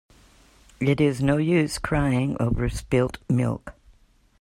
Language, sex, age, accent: English, female, 30-39, United States English